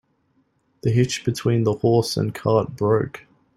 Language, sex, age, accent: English, male, 19-29, Australian English